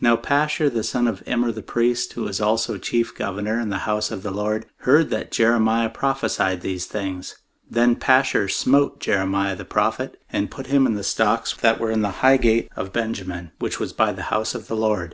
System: none